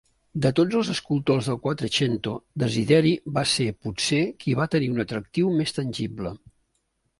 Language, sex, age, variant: Catalan, male, 60-69, Central